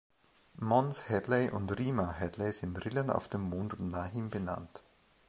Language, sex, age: German, male, 40-49